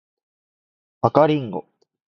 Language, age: Japanese, 19-29